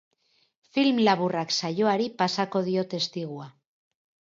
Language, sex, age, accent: Basque, female, 50-59, Erdialdekoa edo Nafarra (Gipuzkoa, Nafarroa)